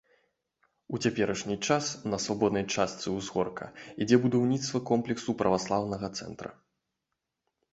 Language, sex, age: Belarusian, male, 19-29